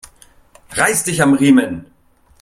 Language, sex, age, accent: German, male, 30-39, Deutschland Deutsch